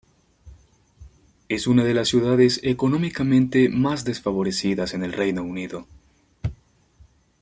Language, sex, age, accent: Spanish, male, 19-29, México